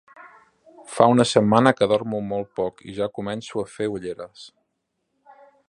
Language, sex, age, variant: Catalan, male, 30-39, Central